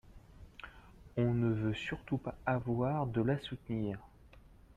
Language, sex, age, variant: French, male, 40-49, Français de métropole